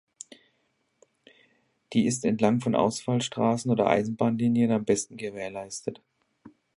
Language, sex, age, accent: German, male, 30-39, Deutschland Deutsch